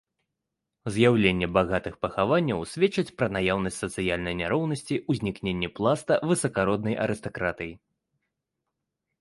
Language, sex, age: Belarusian, male, 19-29